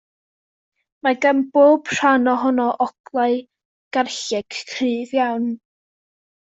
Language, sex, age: Welsh, female, under 19